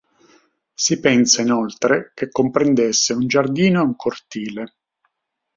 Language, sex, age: Italian, male, 60-69